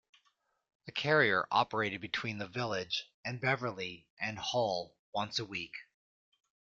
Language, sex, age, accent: English, male, 50-59, United States English